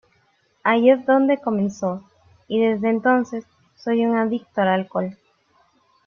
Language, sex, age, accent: Spanish, female, 30-39, América central